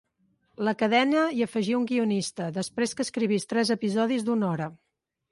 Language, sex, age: Catalan, male, 40-49